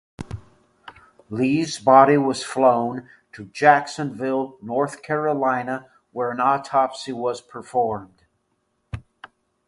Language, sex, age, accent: English, male, 60-69, United States English